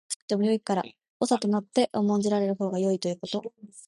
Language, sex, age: Japanese, female, 19-29